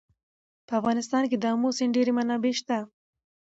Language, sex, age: Pashto, female, 19-29